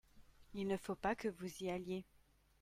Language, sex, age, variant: French, female, 30-39, Français de métropole